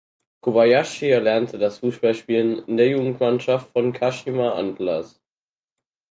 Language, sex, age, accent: German, male, under 19, Deutschland Deutsch